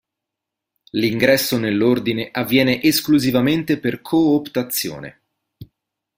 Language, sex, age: Italian, male, 30-39